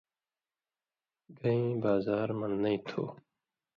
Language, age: Indus Kohistani, 19-29